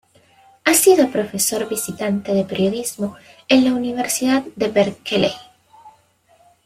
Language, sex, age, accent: Spanish, female, 19-29, América central